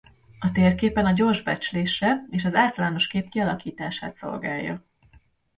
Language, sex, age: Hungarian, female, 40-49